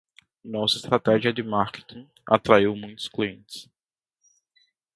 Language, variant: Portuguese, Portuguese (Brasil)